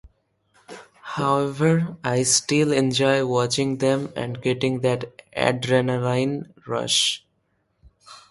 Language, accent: English, India and South Asia (India, Pakistan, Sri Lanka)